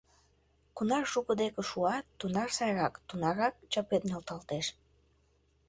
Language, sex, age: Mari, female, under 19